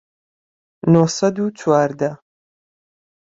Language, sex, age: Central Kurdish, male, 19-29